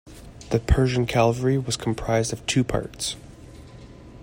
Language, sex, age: English, male, 19-29